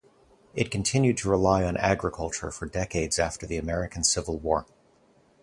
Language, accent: English, United States English